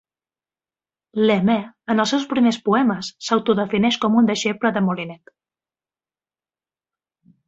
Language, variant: Catalan, Central